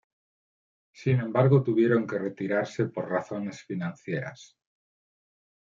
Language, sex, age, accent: Spanish, male, 40-49, España: Norte peninsular (Asturias, Castilla y León, Cantabria, País Vasco, Navarra, Aragón, La Rioja, Guadalajara, Cuenca)